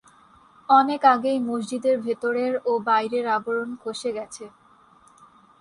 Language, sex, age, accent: Bengali, female, 19-29, Native